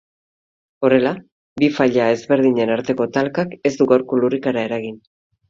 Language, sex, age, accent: Basque, female, 40-49, Mendebalekoa (Araba, Bizkaia, Gipuzkoako mendebaleko herri batzuk)